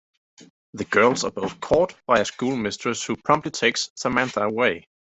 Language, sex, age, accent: English, male, 30-39, United States English